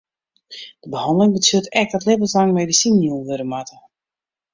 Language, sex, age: Western Frisian, female, 30-39